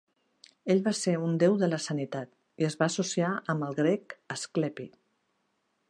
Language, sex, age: Catalan, female, 50-59